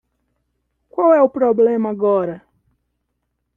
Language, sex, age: Portuguese, male, 30-39